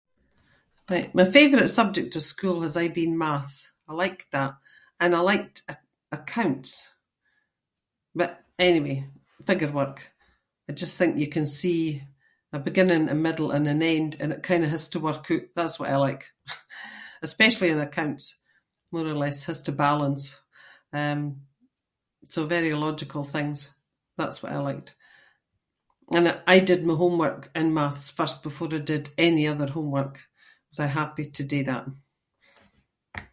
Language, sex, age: Scots, female, 70-79